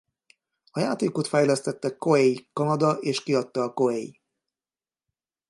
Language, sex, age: Hungarian, male, 50-59